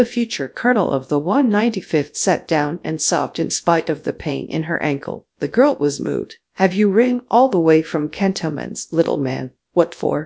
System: TTS, GradTTS